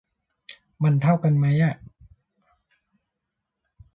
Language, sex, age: Thai, male, 40-49